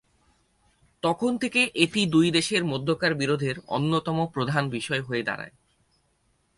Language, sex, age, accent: Bengali, male, 19-29, Bengali